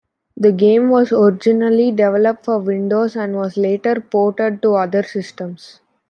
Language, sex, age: English, male, under 19